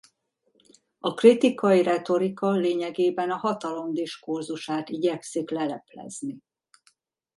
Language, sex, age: Hungarian, female, 50-59